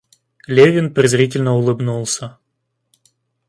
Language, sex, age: Russian, male, 30-39